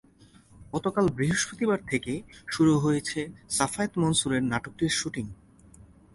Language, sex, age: Bengali, male, 19-29